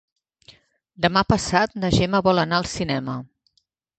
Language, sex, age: Catalan, female, 50-59